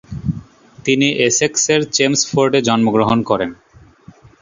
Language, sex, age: Bengali, male, 19-29